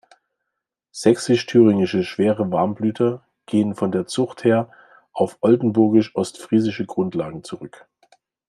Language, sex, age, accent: German, male, 40-49, Deutschland Deutsch